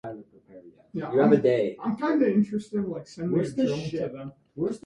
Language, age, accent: English, 19-29, United States English